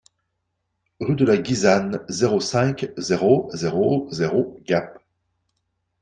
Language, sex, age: French, male, 40-49